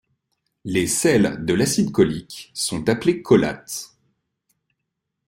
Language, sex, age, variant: French, male, 30-39, Français de métropole